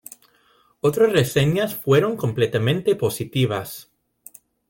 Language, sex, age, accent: Spanish, male, 40-49, España: Centro-Sur peninsular (Madrid, Toledo, Castilla-La Mancha)